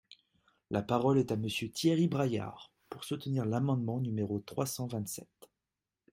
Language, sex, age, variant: French, male, 30-39, Français de métropole